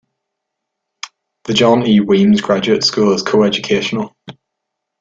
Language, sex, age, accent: English, male, 19-29, Irish English